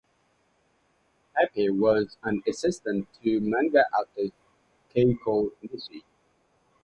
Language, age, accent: English, 30-39, United States English